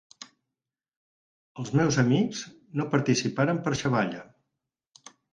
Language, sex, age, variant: Catalan, male, 60-69, Central